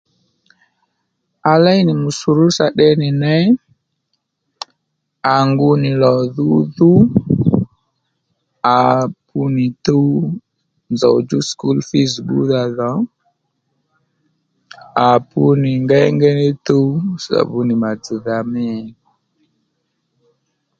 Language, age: Lendu, 40-49